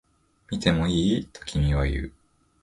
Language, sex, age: Japanese, male, 19-29